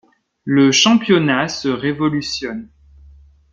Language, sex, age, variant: French, male, 19-29, Français de métropole